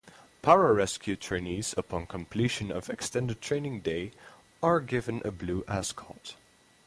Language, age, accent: English, 19-29, United States English; England English